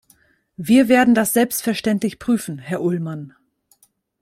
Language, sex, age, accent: German, female, 30-39, Deutschland Deutsch